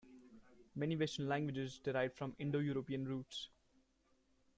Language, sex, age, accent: English, male, 19-29, India and South Asia (India, Pakistan, Sri Lanka)